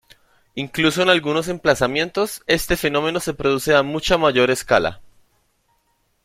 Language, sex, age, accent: Spanish, male, 19-29, Andino-Pacífico: Colombia, Perú, Ecuador, oeste de Bolivia y Venezuela andina